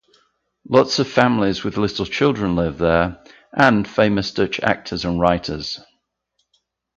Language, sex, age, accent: English, male, 50-59, England English